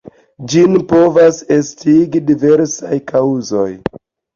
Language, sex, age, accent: Esperanto, male, 30-39, Internacia